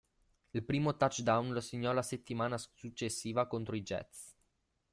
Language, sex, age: Italian, male, under 19